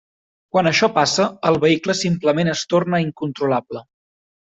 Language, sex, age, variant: Catalan, male, 19-29, Central